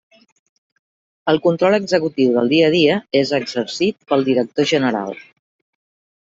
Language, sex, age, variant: Catalan, female, 50-59, Central